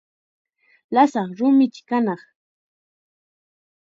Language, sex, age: Chiquián Ancash Quechua, female, 19-29